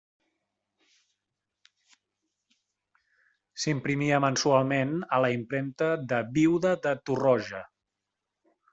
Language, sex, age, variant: Catalan, male, 30-39, Central